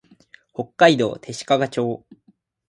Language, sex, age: Japanese, male, 19-29